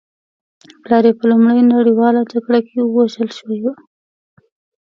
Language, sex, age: Pashto, female, 19-29